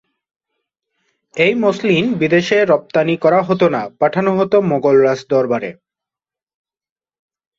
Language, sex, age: Bengali, male, 19-29